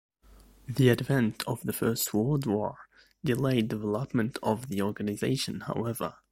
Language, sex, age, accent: English, male, 19-29, United States English